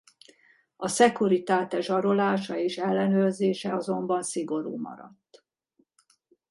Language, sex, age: Hungarian, female, 50-59